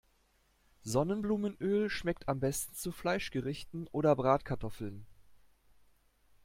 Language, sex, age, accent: German, male, 40-49, Deutschland Deutsch